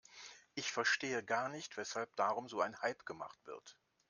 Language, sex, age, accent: German, male, 60-69, Deutschland Deutsch